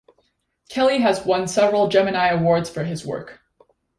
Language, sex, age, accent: English, female, 19-29, Canadian English